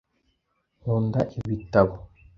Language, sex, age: Kinyarwanda, male, under 19